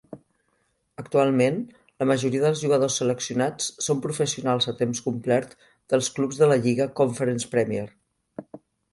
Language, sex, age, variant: Catalan, female, 50-59, Central